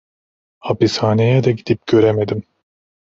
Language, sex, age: Turkish, male, 30-39